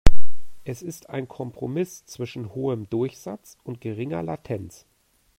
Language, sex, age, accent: German, male, 40-49, Deutschland Deutsch